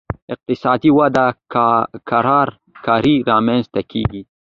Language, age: Pashto, under 19